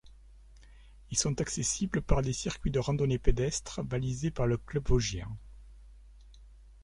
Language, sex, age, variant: French, male, 50-59, Français de métropole